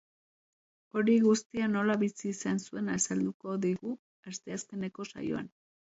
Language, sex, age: Basque, female, 30-39